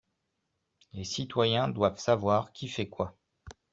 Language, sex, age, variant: French, male, 40-49, Français de métropole